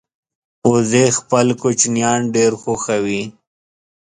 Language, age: Pashto, 30-39